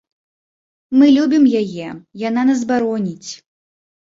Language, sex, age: Belarusian, female, 19-29